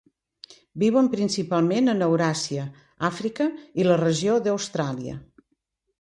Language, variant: Catalan, Central